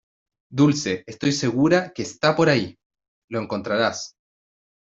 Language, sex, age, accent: Spanish, male, 19-29, Chileno: Chile, Cuyo